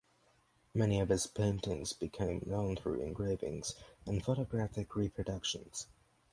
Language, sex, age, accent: English, male, under 19, United States English